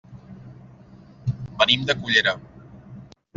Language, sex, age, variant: Catalan, male, 30-39, Central